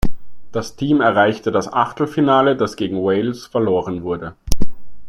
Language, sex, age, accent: German, male, 30-39, Österreichisches Deutsch